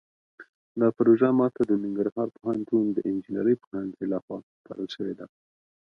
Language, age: Pashto, 30-39